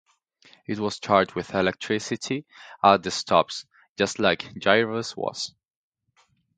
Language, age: English, 19-29